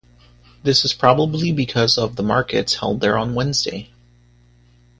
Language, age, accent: English, 30-39, United States English